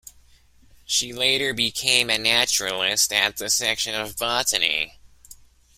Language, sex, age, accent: English, male, 40-49, United States English